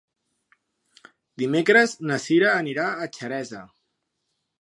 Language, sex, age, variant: Catalan, male, 30-39, Central